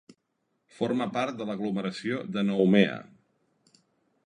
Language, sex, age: Catalan, male, 40-49